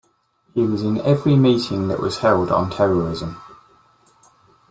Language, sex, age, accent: English, male, 40-49, England English